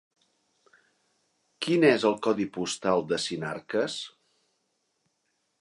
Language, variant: Catalan, Central